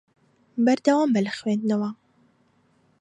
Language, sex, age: Central Kurdish, female, 19-29